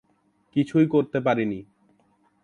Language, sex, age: Bengali, male, 19-29